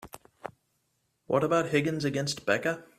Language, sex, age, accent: English, male, 19-29, United States English